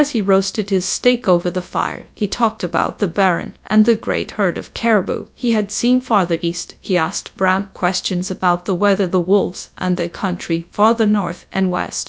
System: TTS, GradTTS